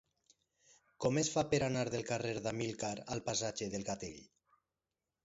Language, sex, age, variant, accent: Catalan, male, 40-49, Valencià central, central; valencià